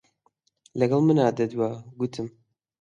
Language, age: Central Kurdish, 19-29